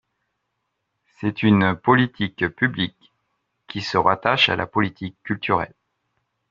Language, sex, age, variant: French, male, 50-59, Français de métropole